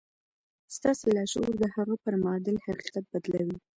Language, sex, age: Pashto, female, 19-29